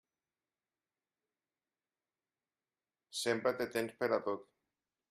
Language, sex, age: Catalan, male, 50-59